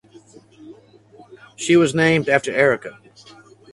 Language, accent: English, United States English